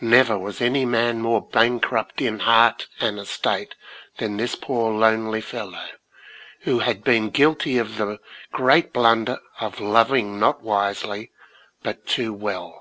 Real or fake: real